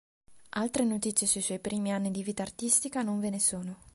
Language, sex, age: Italian, female, 19-29